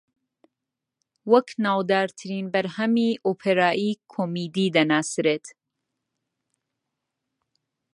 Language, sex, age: Central Kurdish, female, 30-39